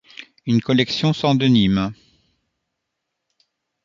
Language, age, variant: French, 60-69, Français de métropole